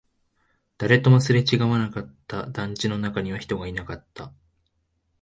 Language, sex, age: Japanese, male, 19-29